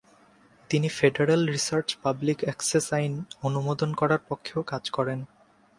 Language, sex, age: Bengali, male, 19-29